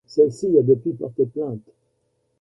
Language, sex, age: French, male, 70-79